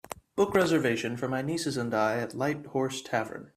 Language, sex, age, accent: English, male, 19-29, United States English